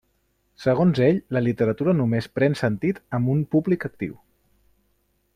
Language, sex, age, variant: Catalan, male, 19-29, Central